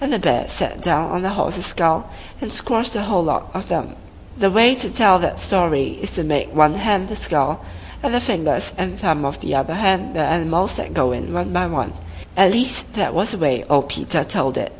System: none